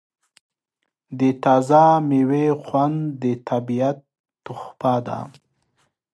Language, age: Pashto, 19-29